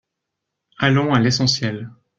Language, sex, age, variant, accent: French, male, 19-29, Français d'Europe, Français de Suisse